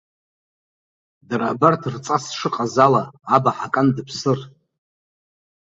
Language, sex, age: Abkhazian, male, 50-59